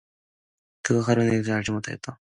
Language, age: Korean, 19-29